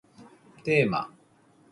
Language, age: Japanese, 30-39